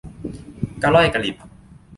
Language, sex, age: Thai, male, 19-29